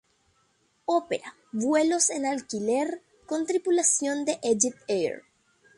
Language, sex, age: Spanish, female, 19-29